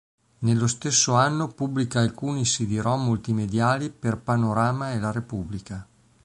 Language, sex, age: Italian, male, 50-59